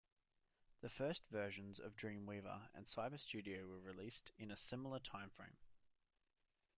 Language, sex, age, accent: English, male, 19-29, Australian English